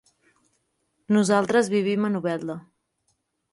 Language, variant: Catalan, Central